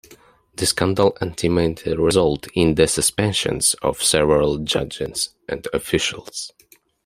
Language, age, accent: English, 19-29, England English